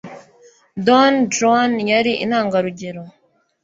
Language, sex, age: Kinyarwanda, female, 19-29